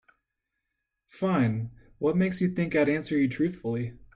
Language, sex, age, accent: English, male, 19-29, United States English